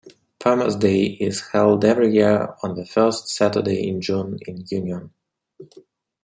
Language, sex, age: English, male, 30-39